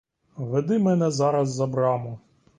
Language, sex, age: Ukrainian, male, 30-39